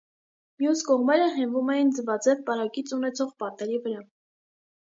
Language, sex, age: Armenian, female, 19-29